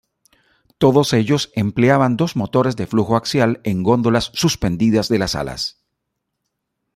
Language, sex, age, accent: Spanish, male, 50-59, América central